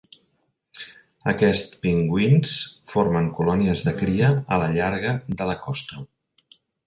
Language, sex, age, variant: Catalan, male, 50-59, Central